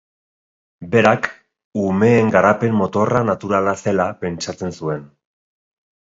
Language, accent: Basque, Erdialdekoa edo Nafarra (Gipuzkoa, Nafarroa)